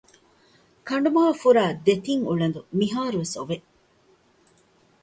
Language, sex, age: Divehi, female, 40-49